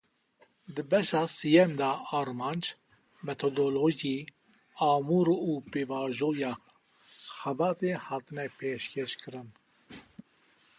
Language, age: Kurdish, 50-59